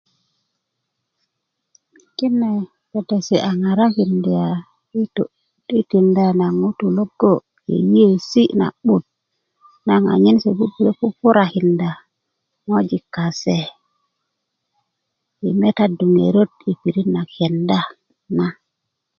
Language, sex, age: Kuku, female, 40-49